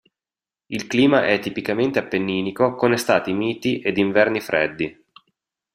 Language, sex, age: Italian, male, 30-39